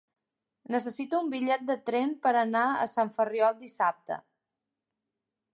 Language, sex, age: Catalan, female, 30-39